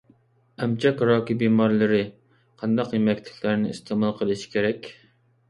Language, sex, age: Uyghur, male, 19-29